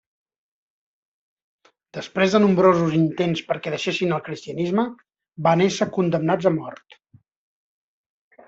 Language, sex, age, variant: Catalan, male, 40-49, Central